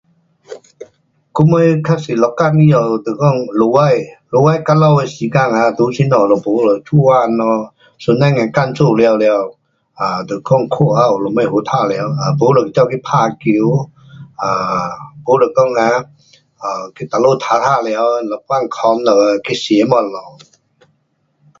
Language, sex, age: Pu-Xian Chinese, male, 60-69